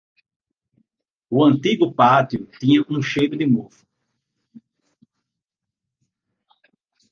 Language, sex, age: Portuguese, male, 19-29